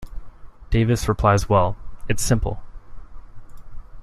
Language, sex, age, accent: English, male, 19-29, United States English